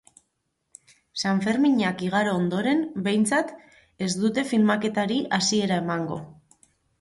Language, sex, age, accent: Basque, female, 30-39, Mendebalekoa (Araba, Bizkaia, Gipuzkoako mendebaleko herri batzuk)